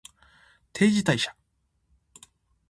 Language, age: Japanese, 19-29